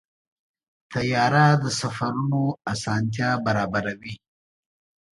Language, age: Pashto, 19-29